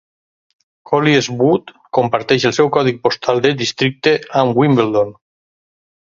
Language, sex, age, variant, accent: Catalan, male, 50-59, Valencià meridional, valencià